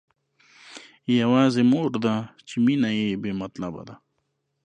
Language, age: Pashto, 19-29